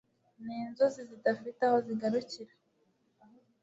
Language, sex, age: Kinyarwanda, female, 19-29